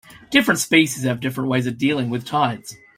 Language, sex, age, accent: English, male, 40-49, Australian English